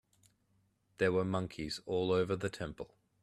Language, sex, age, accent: English, male, 30-39, Australian English